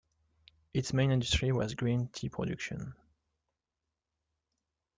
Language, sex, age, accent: English, male, 19-29, Irish English